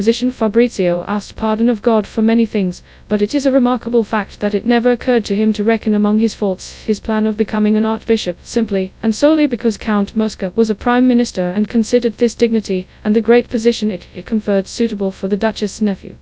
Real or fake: fake